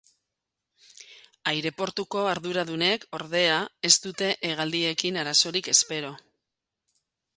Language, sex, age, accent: Basque, female, 40-49, Mendebalekoa (Araba, Bizkaia, Gipuzkoako mendebaleko herri batzuk)